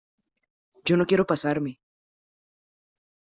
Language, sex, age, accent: Spanish, female, 30-39, América central